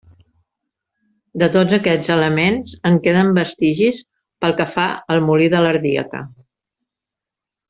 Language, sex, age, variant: Catalan, female, 60-69, Central